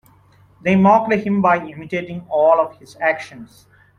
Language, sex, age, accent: English, male, 30-39, India and South Asia (India, Pakistan, Sri Lanka)